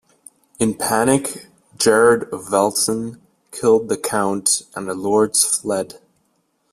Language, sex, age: English, male, 19-29